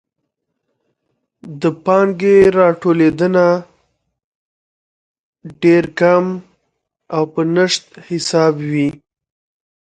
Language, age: Pashto, 19-29